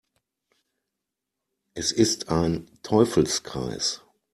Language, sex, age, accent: German, male, 40-49, Deutschland Deutsch